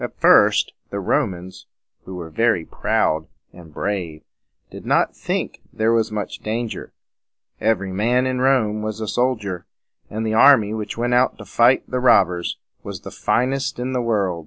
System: none